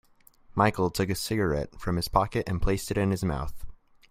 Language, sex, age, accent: English, male, 19-29, United States English